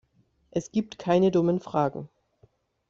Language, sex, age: German, female, 30-39